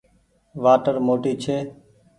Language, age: Goaria, 19-29